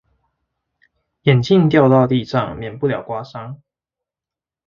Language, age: Chinese, 19-29